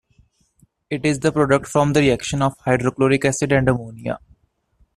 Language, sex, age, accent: English, male, under 19, India and South Asia (India, Pakistan, Sri Lanka)